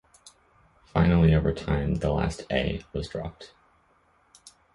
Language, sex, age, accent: English, male, under 19, United States English